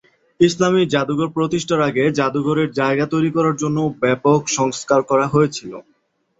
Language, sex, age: Bengali, male, 19-29